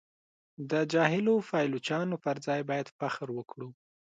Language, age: Pashto, 19-29